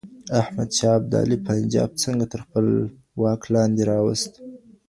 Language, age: Pashto, 19-29